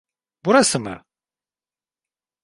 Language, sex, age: Turkish, male, 30-39